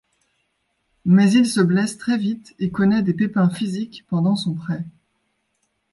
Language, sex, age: French, female, 30-39